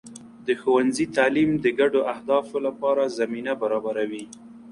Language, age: Pashto, 19-29